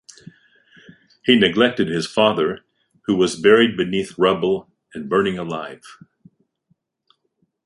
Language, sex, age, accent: English, male, 60-69, United States English